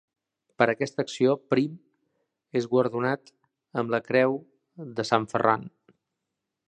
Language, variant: Catalan, Central